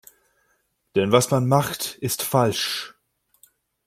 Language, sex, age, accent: German, male, 19-29, Deutschland Deutsch